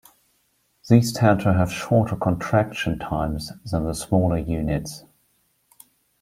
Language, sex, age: English, male, 30-39